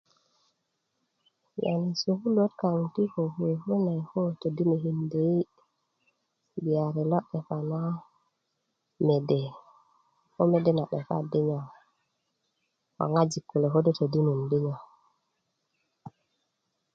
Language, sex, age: Kuku, female, 19-29